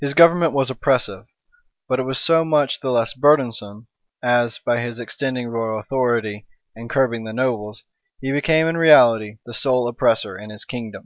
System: none